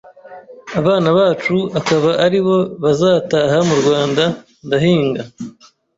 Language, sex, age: Kinyarwanda, male, 30-39